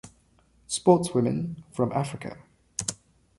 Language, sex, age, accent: English, male, 30-39, England English